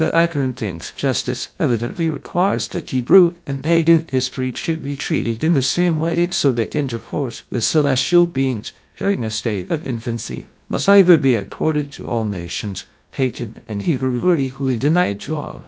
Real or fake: fake